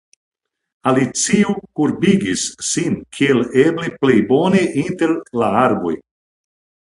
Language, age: Esperanto, 60-69